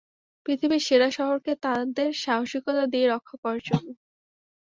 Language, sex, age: Bengali, female, 19-29